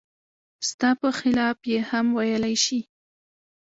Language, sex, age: Pashto, female, 19-29